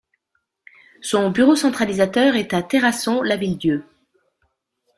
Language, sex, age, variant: French, female, 50-59, Français de métropole